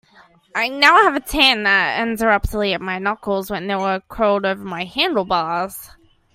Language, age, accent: English, under 19, Australian English